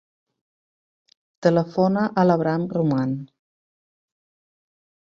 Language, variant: Catalan, Central